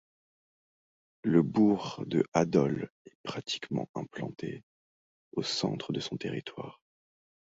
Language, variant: French, Français de métropole